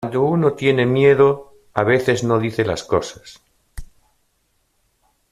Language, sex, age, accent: Spanish, male, 50-59, España: Norte peninsular (Asturias, Castilla y León, Cantabria, País Vasco, Navarra, Aragón, La Rioja, Guadalajara, Cuenca)